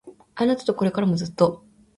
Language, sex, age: Japanese, female, 19-29